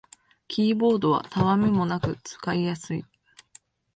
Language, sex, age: Japanese, female, 19-29